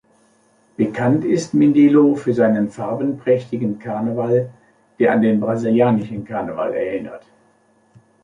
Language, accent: German, Deutschland Deutsch